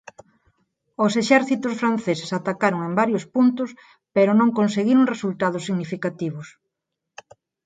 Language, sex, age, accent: Galician, female, 40-49, Neofalante